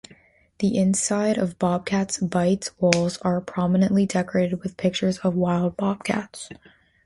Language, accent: English, United States English